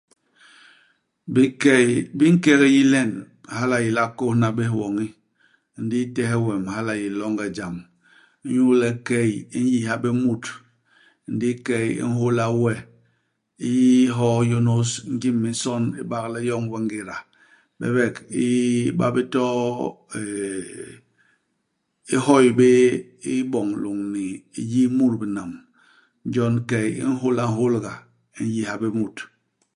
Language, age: Basaa, 40-49